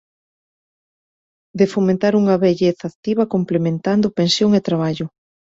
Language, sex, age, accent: Galician, female, 40-49, Normativo (estándar)